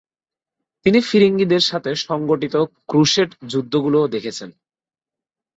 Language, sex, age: Bengali, male, 19-29